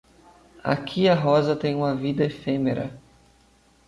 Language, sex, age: Portuguese, male, 30-39